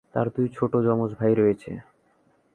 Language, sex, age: Bengali, male, 19-29